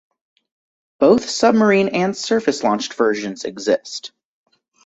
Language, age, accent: English, 19-29, United States English